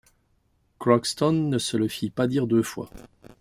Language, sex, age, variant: French, male, 50-59, Français de métropole